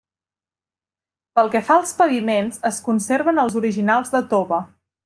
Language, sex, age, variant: Catalan, female, 30-39, Central